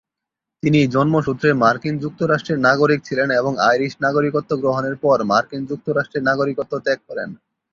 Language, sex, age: Bengali, male, 19-29